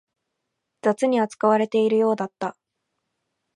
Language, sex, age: Japanese, female, 19-29